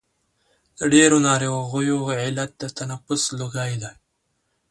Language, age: Pashto, 19-29